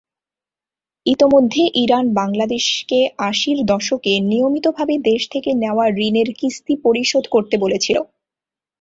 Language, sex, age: Bengali, female, 19-29